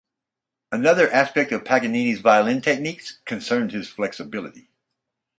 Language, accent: English, United States English